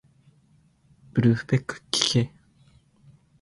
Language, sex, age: Japanese, male, 19-29